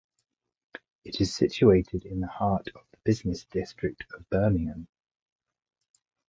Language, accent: English, England English